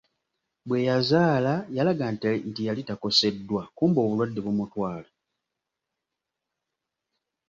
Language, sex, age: Ganda, male, 19-29